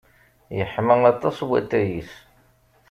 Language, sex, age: Kabyle, male, 40-49